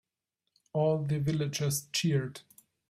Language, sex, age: English, male, 40-49